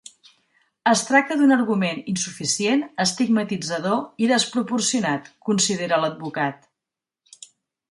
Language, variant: Catalan, Central